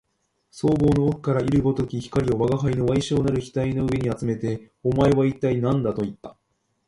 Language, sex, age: Japanese, male, 19-29